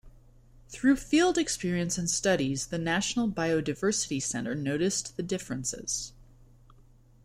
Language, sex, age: English, female, 19-29